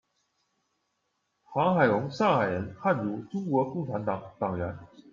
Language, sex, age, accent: Chinese, male, 19-29, 出生地：辽宁省